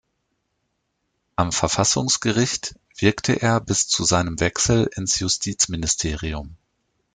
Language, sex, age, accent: German, male, 40-49, Deutschland Deutsch